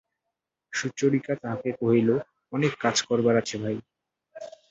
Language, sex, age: Bengali, male, 19-29